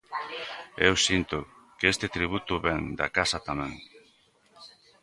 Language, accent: Galician, Normativo (estándar)